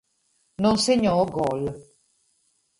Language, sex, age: Italian, female, 40-49